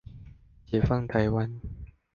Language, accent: Chinese, 出生地：桃園市